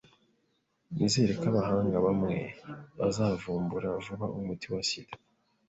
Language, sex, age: Kinyarwanda, female, 30-39